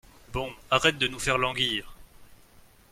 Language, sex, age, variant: French, male, 19-29, Français de métropole